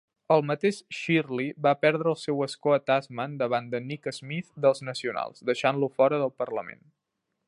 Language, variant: Catalan, Central